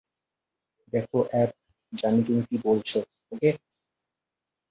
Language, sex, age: Bengali, male, 19-29